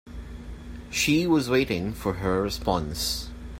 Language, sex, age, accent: English, male, 40-49, Filipino